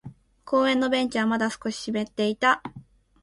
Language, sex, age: Japanese, female, 19-29